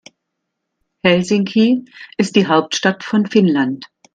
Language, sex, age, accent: German, female, 50-59, Deutschland Deutsch